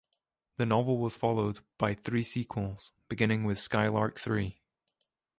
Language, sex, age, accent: English, male, 19-29, Scottish English